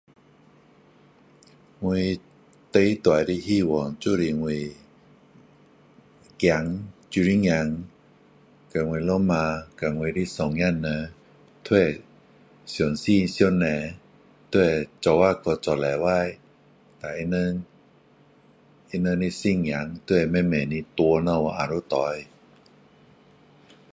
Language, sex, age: Min Dong Chinese, male, 50-59